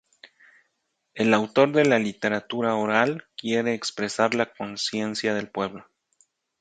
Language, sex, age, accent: Spanish, male, 40-49, México